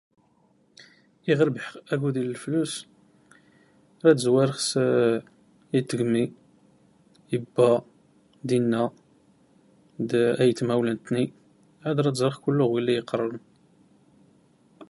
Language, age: Tachelhit, 30-39